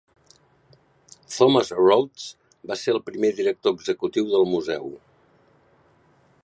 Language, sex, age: Catalan, male, 60-69